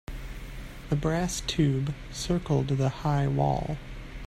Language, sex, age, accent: English, male, 30-39, United States English